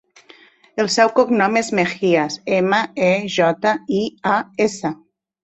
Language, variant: Catalan, Nord-Occidental